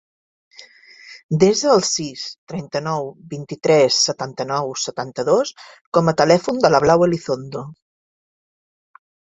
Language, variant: Catalan, Central